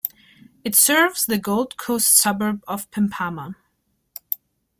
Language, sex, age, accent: English, female, 19-29, United States English